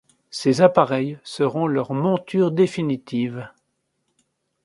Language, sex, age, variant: French, male, 60-69, Français de métropole